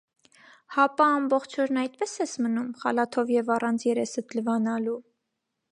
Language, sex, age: Armenian, female, 19-29